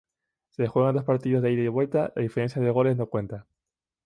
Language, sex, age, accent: Spanish, male, 19-29, España: Islas Canarias